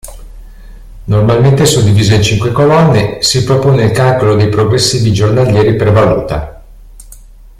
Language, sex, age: Italian, male, 50-59